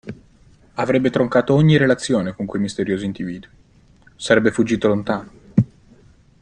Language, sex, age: Italian, male, 19-29